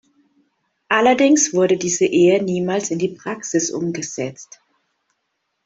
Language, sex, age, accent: German, female, 40-49, Deutschland Deutsch